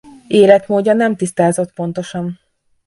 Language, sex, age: Hungarian, female, 19-29